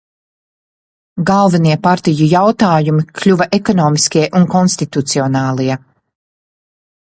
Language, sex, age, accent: Latvian, female, 40-49, bez akcenta